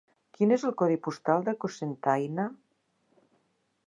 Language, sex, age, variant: Catalan, female, 60-69, Central